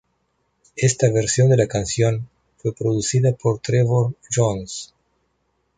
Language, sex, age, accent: Spanish, male, 50-59, Rioplatense: Argentina, Uruguay, este de Bolivia, Paraguay